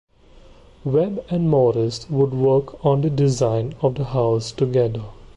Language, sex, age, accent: English, male, 19-29, India and South Asia (India, Pakistan, Sri Lanka)